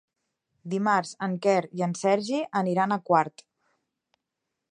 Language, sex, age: Catalan, female, 30-39